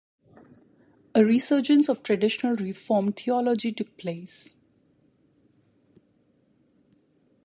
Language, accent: English, India and South Asia (India, Pakistan, Sri Lanka)